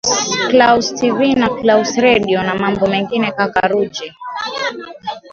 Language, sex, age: Swahili, female, 30-39